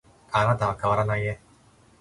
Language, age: Japanese, 30-39